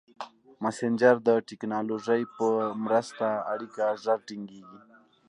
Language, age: Pashto, under 19